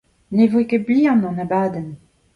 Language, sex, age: Breton, female, 50-59